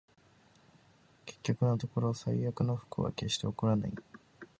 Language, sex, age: Japanese, male, 19-29